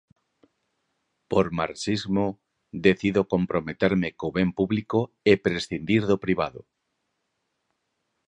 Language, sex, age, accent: Galician, male, 40-49, Normativo (estándar)